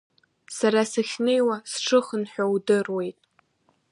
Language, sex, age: Abkhazian, female, under 19